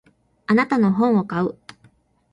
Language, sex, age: Japanese, female, 19-29